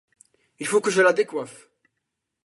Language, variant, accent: French, Français du nord de l'Afrique, Français du Maroc